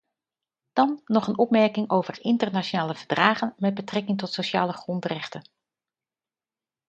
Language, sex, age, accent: Dutch, female, 50-59, Nederlands Nederlands